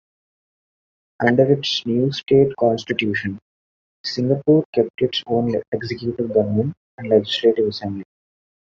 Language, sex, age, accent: English, male, 19-29, India and South Asia (India, Pakistan, Sri Lanka)